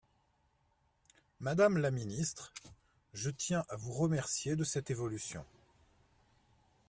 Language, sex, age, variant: French, male, 50-59, Français de métropole